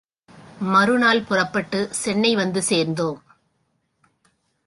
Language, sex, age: Tamil, female, 40-49